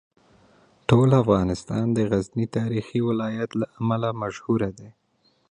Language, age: Pashto, 19-29